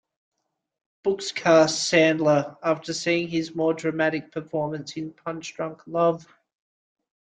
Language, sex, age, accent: English, male, 30-39, Australian English